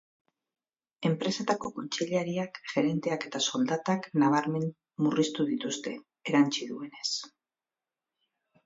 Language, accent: Basque, Mendebalekoa (Araba, Bizkaia, Gipuzkoako mendebaleko herri batzuk)